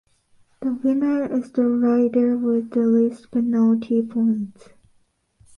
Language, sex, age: English, female, 19-29